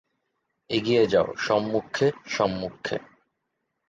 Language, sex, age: Bengali, male, 19-29